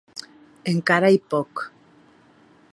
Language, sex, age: Occitan, female, 40-49